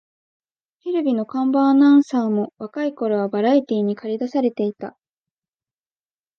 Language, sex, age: Japanese, female, 19-29